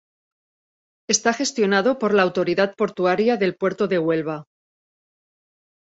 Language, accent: Spanish, España: Islas Canarias